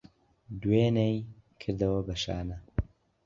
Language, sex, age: Central Kurdish, male, 19-29